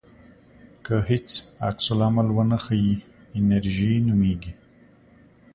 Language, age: Pashto, 30-39